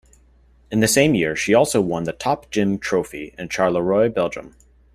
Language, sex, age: English, male, 19-29